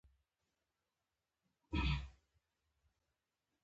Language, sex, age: Pashto, female, 30-39